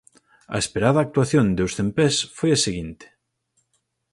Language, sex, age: Galician, male, 30-39